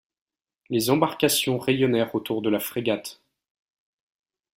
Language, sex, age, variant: French, male, 19-29, Français de métropole